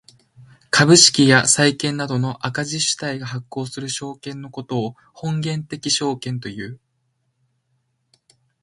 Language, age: Japanese, 19-29